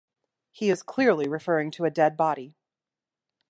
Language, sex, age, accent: English, female, 30-39, United States English